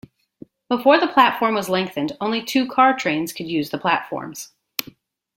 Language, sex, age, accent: English, female, 40-49, United States English